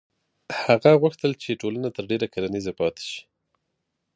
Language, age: Pashto, 30-39